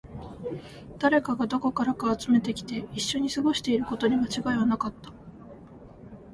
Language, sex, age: Japanese, female, 19-29